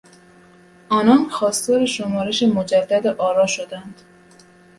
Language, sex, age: Persian, female, 19-29